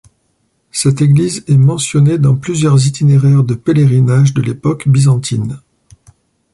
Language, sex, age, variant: French, male, 40-49, Français de métropole